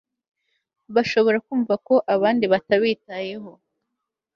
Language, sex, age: Kinyarwanda, female, 19-29